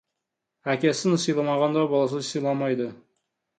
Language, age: Kazakh, 19-29